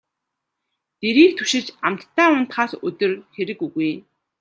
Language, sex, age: Mongolian, female, 30-39